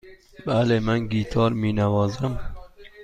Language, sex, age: Persian, male, 30-39